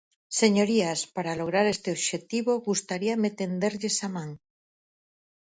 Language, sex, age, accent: Galician, female, 60-69, Normativo (estándar)